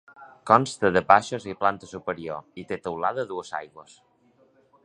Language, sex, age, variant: Catalan, male, 40-49, Balear